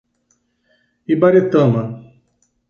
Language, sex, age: Portuguese, male, 60-69